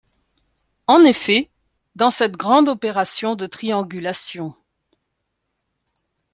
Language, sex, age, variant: French, female, 30-39, Français de métropole